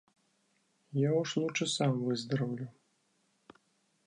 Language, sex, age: Russian, male, 40-49